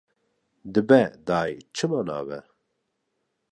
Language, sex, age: Kurdish, male, 30-39